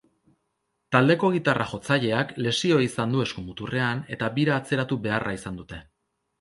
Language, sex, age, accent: Basque, male, 30-39, Erdialdekoa edo Nafarra (Gipuzkoa, Nafarroa)